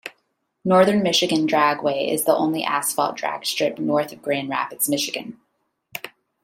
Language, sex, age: English, female, 19-29